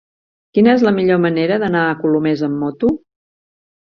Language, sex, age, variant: Catalan, female, 50-59, Central